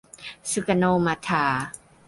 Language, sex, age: Thai, male, under 19